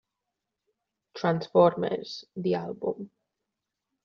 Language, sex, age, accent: Spanish, female, 19-29, España: Norte peninsular (Asturias, Castilla y León, Cantabria, País Vasco, Navarra, Aragón, La Rioja, Guadalajara, Cuenca)